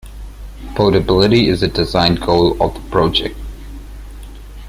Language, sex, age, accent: English, male, under 19, India and South Asia (India, Pakistan, Sri Lanka)